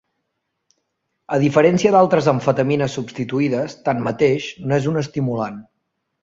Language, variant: Catalan, Central